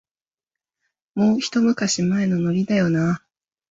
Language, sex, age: Japanese, female, 19-29